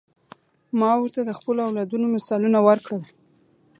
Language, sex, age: Pashto, female, 19-29